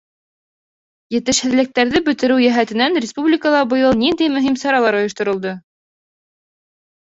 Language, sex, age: Bashkir, female, 19-29